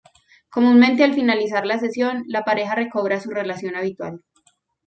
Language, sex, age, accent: Spanish, female, 30-39, Andino-Pacífico: Colombia, Perú, Ecuador, oeste de Bolivia y Venezuela andina